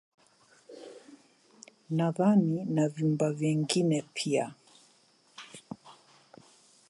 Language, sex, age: Swahili, female, 60-69